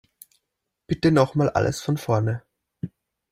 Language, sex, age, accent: German, male, 30-39, Österreichisches Deutsch